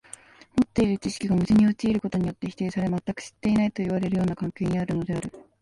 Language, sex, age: Japanese, female, 19-29